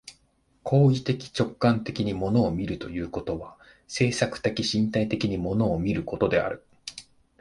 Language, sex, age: Japanese, male, 50-59